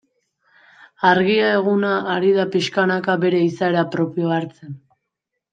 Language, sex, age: Basque, female, 19-29